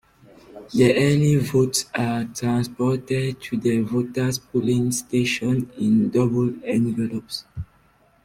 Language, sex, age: English, female, 30-39